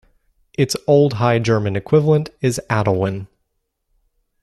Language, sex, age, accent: English, male, 19-29, United States English